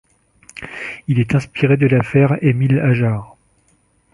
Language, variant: French, Français de métropole